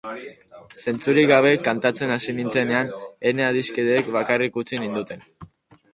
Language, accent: Basque, Mendebalekoa (Araba, Bizkaia, Gipuzkoako mendebaleko herri batzuk)